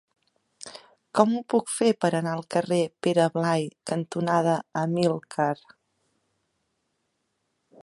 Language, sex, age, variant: Catalan, female, 40-49, Central